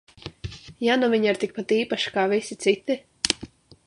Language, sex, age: Latvian, female, 19-29